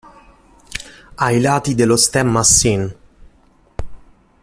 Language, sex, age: Italian, male, 40-49